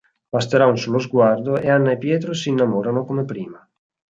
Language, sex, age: Italian, male, 19-29